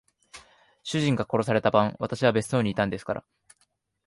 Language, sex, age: Japanese, male, 19-29